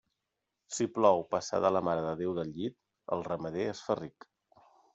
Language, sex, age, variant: Catalan, male, 40-49, Central